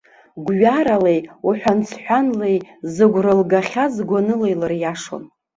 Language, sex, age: Abkhazian, female, 40-49